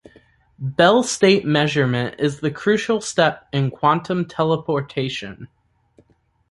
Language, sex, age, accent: English, male, 19-29, United States English